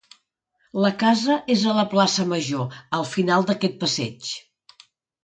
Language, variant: Catalan, Nord-Occidental